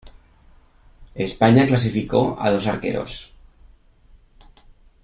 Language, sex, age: Spanish, male, 30-39